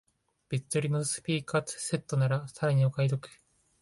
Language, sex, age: Japanese, male, 19-29